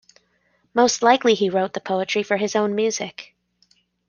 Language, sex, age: English, female, 30-39